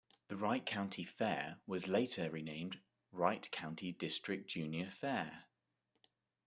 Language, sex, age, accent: English, male, 30-39, England English